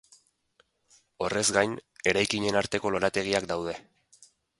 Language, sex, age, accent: Basque, male, 30-39, Erdialdekoa edo Nafarra (Gipuzkoa, Nafarroa)